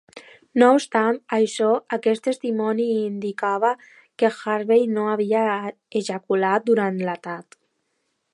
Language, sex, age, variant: Catalan, female, under 19, Alacantí